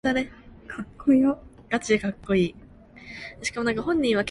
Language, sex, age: Korean, female, 19-29